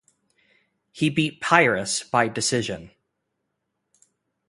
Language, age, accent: English, 19-29, United States English